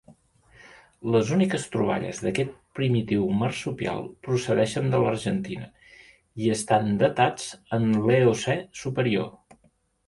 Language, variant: Catalan, Central